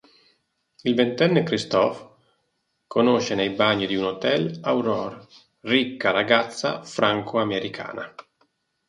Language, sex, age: Italian, male, 40-49